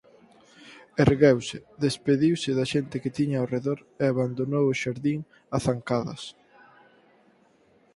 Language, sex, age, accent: Galician, male, 19-29, Atlántico (seseo e gheada)